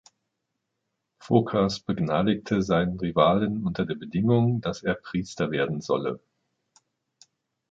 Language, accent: German, Deutschland Deutsch